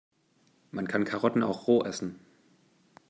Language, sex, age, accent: German, male, 19-29, Deutschland Deutsch